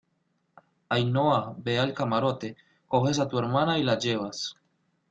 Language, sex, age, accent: Spanish, male, 30-39, Caribe: Cuba, Venezuela, Puerto Rico, República Dominicana, Panamá, Colombia caribeña, México caribeño, Costa del golfo de México